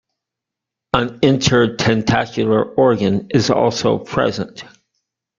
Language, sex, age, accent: English, male, 60-69, United States English